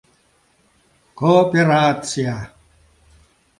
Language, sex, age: Mari, male, 60-69